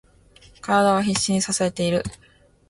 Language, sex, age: Japanese, female, 19-29